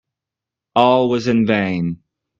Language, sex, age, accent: English, male, 19-29, United States English